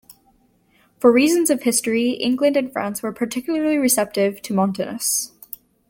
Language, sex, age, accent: English, female, 19-29, United States English